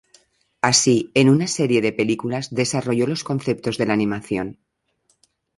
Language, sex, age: Spanish, female, 50-59